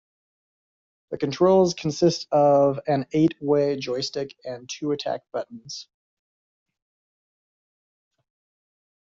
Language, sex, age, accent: English, male, 30-39, United States English